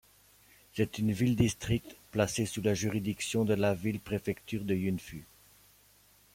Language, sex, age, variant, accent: French, male, 50-59, Français d'Europe, Français de Belgique